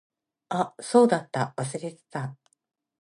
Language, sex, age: Japanese, female, 50-59